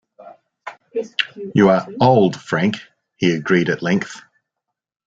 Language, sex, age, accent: English, male, 50-59, Australian English